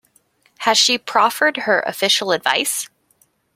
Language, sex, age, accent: English, female, 19-29, Canadian English